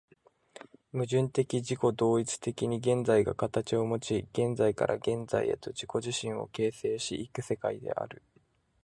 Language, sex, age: Japanese, male, 19-29